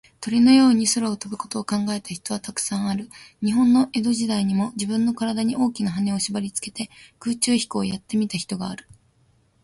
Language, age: Japanese, 19-29